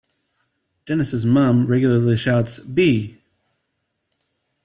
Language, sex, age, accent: English, male, 30-39, United States English